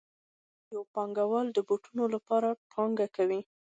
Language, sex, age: Pashto, female, 19-29